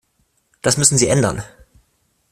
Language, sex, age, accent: German, male, under 19, Deutschland Deutsch